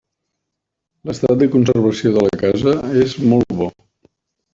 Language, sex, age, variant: Catalan, male, 50-59, Central